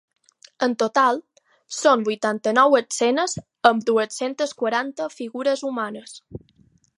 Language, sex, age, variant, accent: Catalan, female, 19-29, Balear, balear